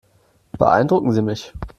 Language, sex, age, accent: German, male, 19-29, Deutschland Deutsch